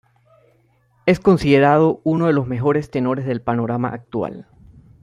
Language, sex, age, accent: Spanish, male, 30-39, América central